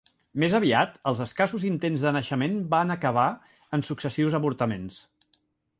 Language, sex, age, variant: Catalan, male, 50-59, Central